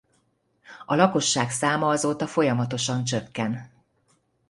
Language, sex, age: Hungarian, female, 50-59